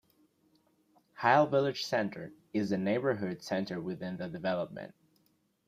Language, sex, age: English, male, 19-29